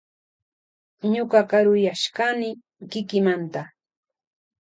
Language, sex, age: Loja Highland Quichua, female, 40-49